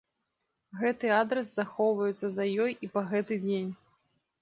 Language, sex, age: Belarusian, female, 19-29